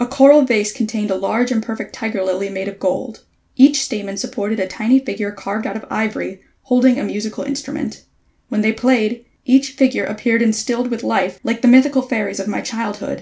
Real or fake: real